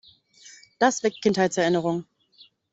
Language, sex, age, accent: German, female, 19-29, Deutschland Deutsch